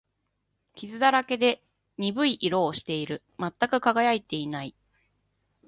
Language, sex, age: Japanese, female, 30-39